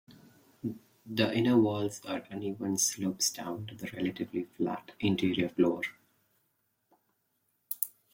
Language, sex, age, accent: English, male, 19-29, India and South Asia (India, Pakistan, Sri Lanka)